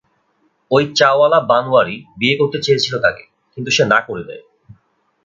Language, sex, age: Bengali, male, 19-29